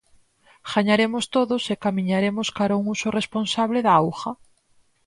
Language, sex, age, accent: Galician, female, 30-39, Atlántico (seseo e gheada)